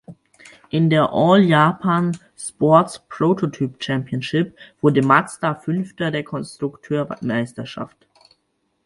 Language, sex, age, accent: German, male, under 19, Deutschland Deutsch